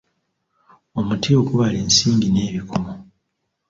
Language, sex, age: Ganda, male, 40-49